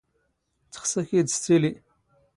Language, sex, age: Standard Moroccan Tamazight, male, 30-39